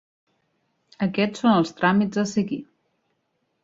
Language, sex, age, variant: Catalan, female, 30-39, Nord-Occidental